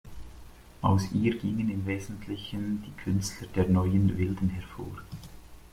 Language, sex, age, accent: German, male, 30-39, Schweizerdeutsch